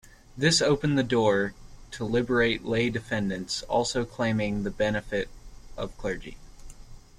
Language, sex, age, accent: English, male, 19-29, United States English